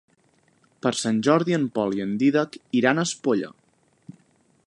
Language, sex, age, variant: Catalan, male, 19-29, Central